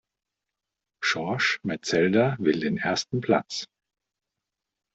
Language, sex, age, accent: German, male, 40-49, Deutschland Deutsch